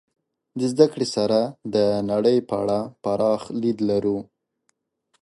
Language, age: Pashto, 19-29